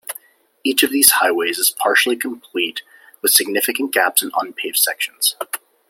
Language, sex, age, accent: English, male, 19-29, United States English